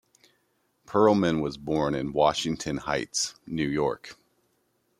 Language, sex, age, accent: English, male, 30-39, United States English